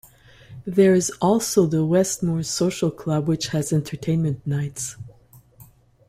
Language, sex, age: English, female, 50-59